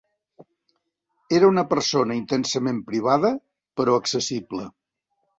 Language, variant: Catalan, Central